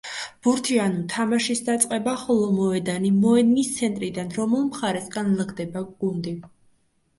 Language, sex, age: Georgian, female, under 19